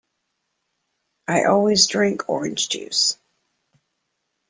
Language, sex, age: English, female, 50-59